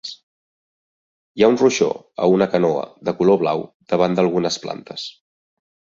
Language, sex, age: Catalan, male, 30-39